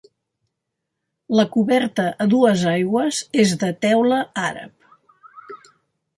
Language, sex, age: Catalan, female, 70-79